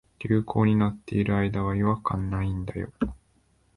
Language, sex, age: Japanese, male, 19-29